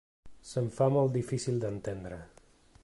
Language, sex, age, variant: Catalan, male, 30-39, Central